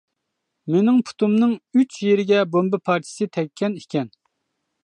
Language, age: Uyghur, 40-49